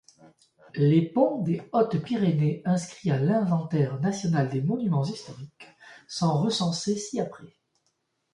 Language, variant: French, Français de métropole